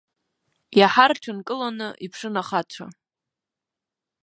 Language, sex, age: Abkhazian, female, under 19